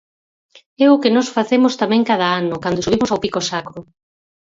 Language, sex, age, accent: Galician, female, 50-59, Central (gheada)